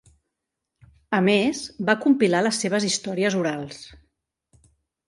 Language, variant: Catalan, Central